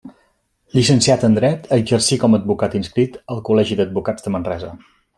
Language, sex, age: Catalan, male, 40-49